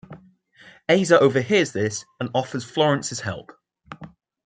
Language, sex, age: English, male, under 19